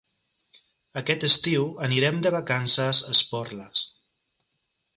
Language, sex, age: Catalan, male, 30-39